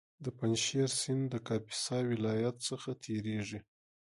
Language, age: Pashto, 40-49